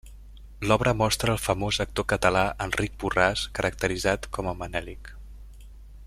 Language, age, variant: Catalan, 19-29, Central